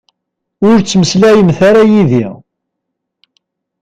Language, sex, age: Kabyle, male, 50-59